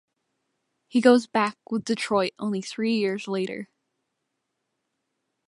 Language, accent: English, United States English